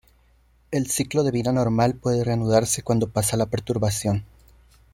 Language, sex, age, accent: Spanish, male, 19-29, México